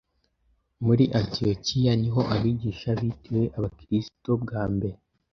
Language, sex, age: Kinyarwanda, male, under 19